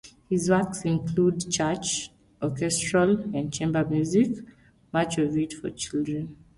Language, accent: English, Kenyan English